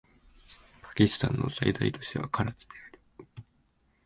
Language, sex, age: Japanese, male, 19-29